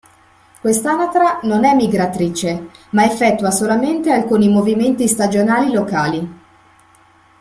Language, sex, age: Italian, female, 50-59